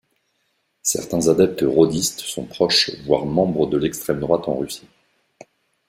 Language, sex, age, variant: French, male, 50-59, Français de métropole